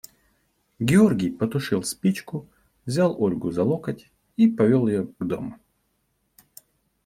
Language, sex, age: Russian, male, 30-39